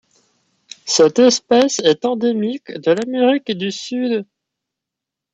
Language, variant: French, Français de métropole